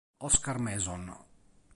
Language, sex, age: Italian, male, 40-49